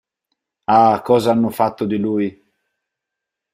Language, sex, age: Italian, male, 19-29